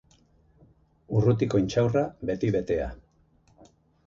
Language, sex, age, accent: Basque, male, 50-59, Erdialdekoa edo Nafarra (Gipuzkoa, Nafarroa)